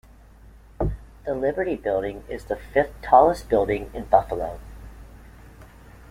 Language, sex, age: English, female, 50-59